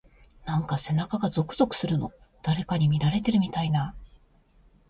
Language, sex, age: Japanese, female, 50-59